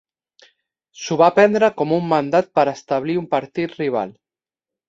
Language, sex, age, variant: Catalan, male, 30-39, Central